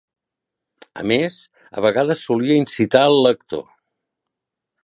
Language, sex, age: Catalan, male, 60-69